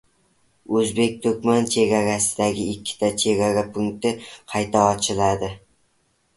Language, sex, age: Uzbek, male, under 19